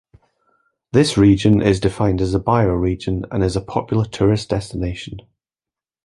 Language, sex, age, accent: English, male, 40-49, Scottish English